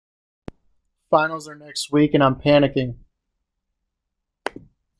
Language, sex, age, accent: English, male, 19-29, United States English